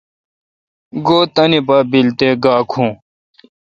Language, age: Kalkoti, 19-29